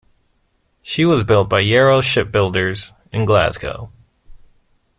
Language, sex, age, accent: English, male, 30-39, United States English